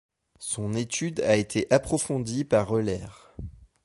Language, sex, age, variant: French, male, 30-39, Français de métropole